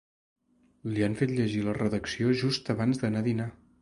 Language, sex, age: Catalan, male, 19-29